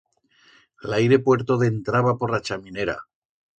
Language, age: Aragonese, 60-69